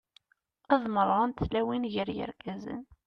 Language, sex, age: Kabyle, female, 19-29